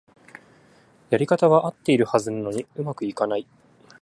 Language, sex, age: Japanese, male, under 19